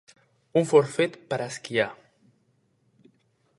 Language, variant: Catalan, Central